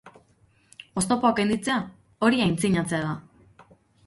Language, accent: Basque, Erdialdekoa edo Nafarra (Gipuzkoa, Nafarroa)